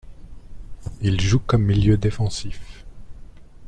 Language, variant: French, Français de métropole